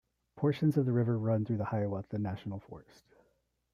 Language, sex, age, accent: English, male, 30-39, United States English